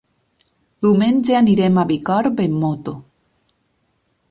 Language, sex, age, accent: Catalan, female, 30-39, valencià meridional